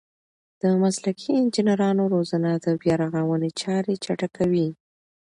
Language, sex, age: Pashto, female, 19-29